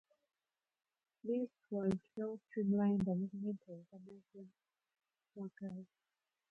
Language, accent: English, United States English